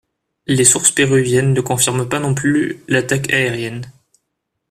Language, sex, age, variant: French, male, 19-29, Français de métropole